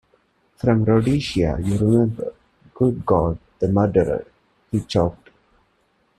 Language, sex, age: English, male, 19-29